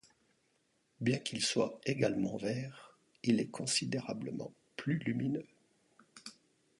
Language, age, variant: French, 40-49, Français de métropole